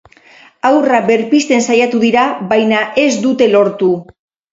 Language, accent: Basque, Mendebalekoa (Araba, Bizkaia, Gipuzkoako mendebaleko herri batzuk)